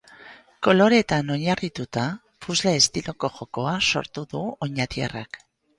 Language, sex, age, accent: Basque, female, 50-59, Erdialdekoa edo Nafarra (Gipuzkoa, Nafarroa)